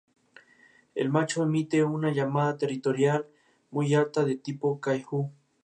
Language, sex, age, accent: Spanish, male, 19-29, México